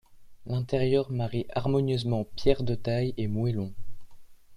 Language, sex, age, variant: French, male, under 19, Français de métropole